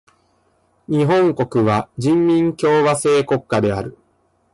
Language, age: Japanese, 19-29